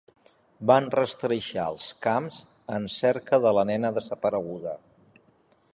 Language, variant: Catalan, Central